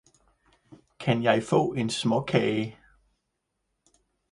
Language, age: Danish, 40-49